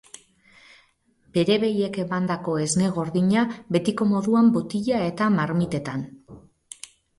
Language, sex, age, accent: Basque, female, 50-59, Mendebalekoa (Araba, Bizkaia, Gipuzkoako mendebaleko herri batzuk)